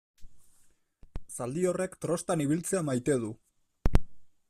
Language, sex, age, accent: Basque, male, 40-49, Erdialdekoa edo Nafarra (Gipuzkoa, Nafarroa)